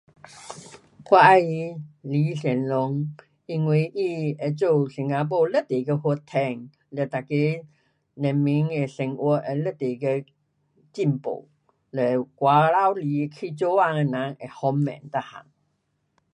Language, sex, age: Pu-Xian Chinese, female, 70-79